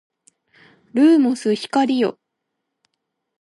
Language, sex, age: Japanese, female, 19-29